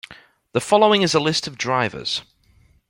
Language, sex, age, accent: English, male, 19-29, England English